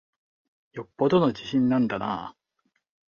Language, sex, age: Japanese, male, 30-39